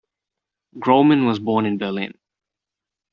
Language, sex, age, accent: English, male, 19-29, Australian English